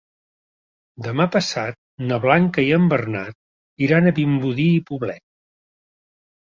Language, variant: Catalan, Central